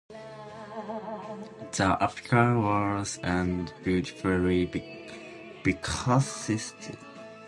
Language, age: English, under 19